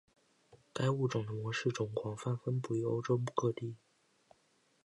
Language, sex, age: Chinese, male, under 19